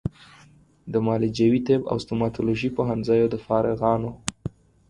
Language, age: Pashto, 19-29